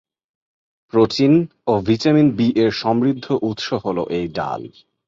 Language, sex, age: Bengali, male, 19-29